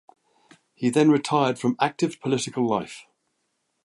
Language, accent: English, England English